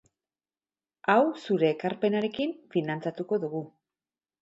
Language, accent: Basque, Mendebalekoa (Araba, Bizkaia, Gipuzkoako mendebaleko herri batzuk)